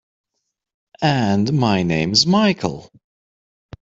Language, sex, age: English, male, 30-39